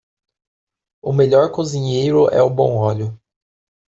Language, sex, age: Portuguese, female, 30-39